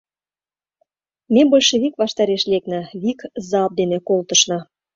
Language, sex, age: Mari, female, 30-39